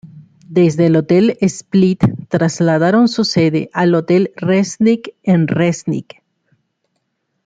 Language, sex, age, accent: Spanish, female, 30-39, Caribe: Cuba, Venezuela, Puerto Rico, República Dominicana, Panamá, Colombia caribeña, México caribeño, Costa del golfo de México